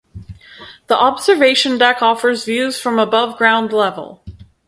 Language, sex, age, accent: English, female, 30-39, Canadian English